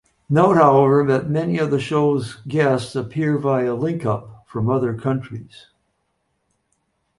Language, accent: English, United States English